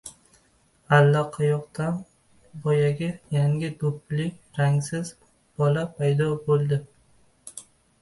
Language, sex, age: Uzbek, male, 19-29